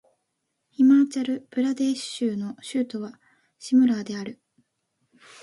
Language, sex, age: Japanese, female, under 19